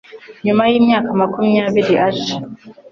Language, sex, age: Kinyarwanda, female, 19-29